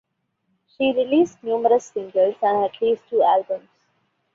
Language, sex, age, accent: English, female, 19-29, India and South Asia (India, Pakistan, Sri Lanka)